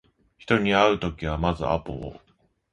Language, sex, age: Japanese, male, 30-39